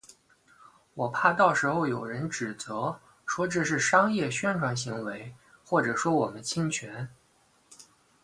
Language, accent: Chinese, 出生地：山东省